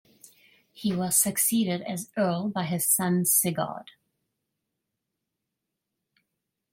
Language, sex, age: English, female, 30-39